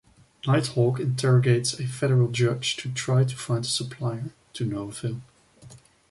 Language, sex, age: English, male, 19-29